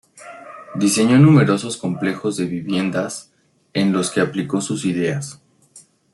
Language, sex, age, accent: Spanish, male, 19-29, México